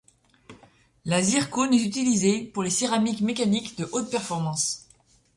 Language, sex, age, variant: French, female, 30-39, Français de métropole